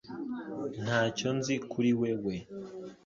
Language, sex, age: Kinyarwanda, male, 19-29